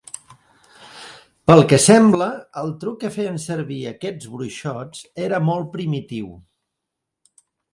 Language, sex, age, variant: Catalan, male, 50-59, Central